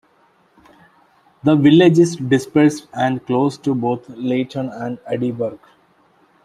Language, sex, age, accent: English, male, 19-29, England English